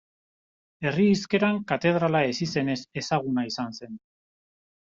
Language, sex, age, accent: Basque, male, 50-59, Mendebalekoa (Araba, Bizkaia, Gipuzkoako mendebaleko herri batzuk)